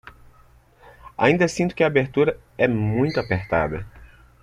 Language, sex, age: Portuguese, male, 30-39